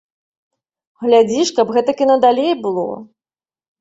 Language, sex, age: Belarusian, female, 30-39